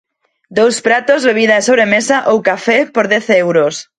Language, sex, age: Galician, female, 40-49